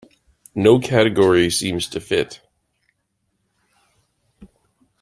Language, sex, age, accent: English, male, 30-39, Canadian English